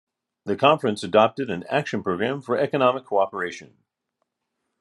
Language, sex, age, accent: English, male, 50-59, United States English